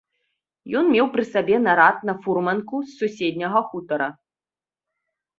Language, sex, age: Belarusian, female, 30-39